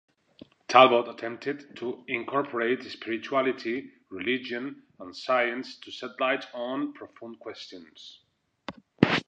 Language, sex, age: English, male, 40-49